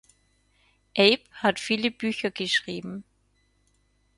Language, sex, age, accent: German, female, 30-39, Österreichisches Deutsch